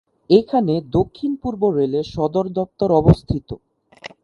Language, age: Bengali, 19-29